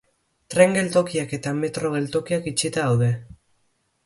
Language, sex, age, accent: Basque, male, under 19, Erdialdekoa edo Nafarra (Gipuzkoa, Nafarroa)